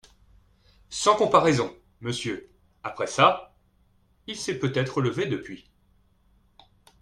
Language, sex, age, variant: French, male, 30-39, Français de métropole